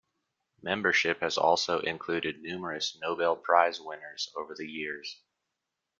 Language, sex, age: English, male, 30-39